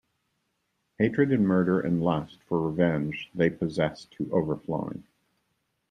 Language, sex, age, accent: English, male, 60-69, United States English